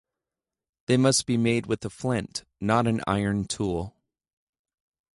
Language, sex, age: English, male, 30-39